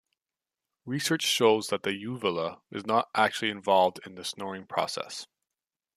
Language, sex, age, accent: English, male, 19-29, Canadian English